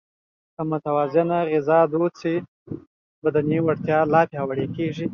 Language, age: Pashto, 19-29